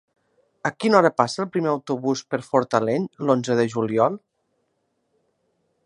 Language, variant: Catalan, Nord-Occidental